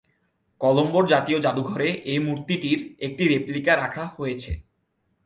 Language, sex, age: Bengali, male, 19-29